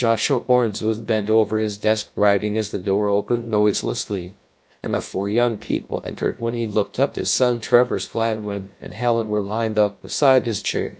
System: TTS, GlowTTS